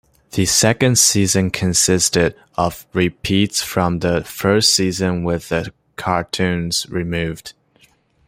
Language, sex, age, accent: English, male, under 19, United States English